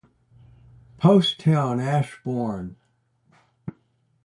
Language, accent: English, United States English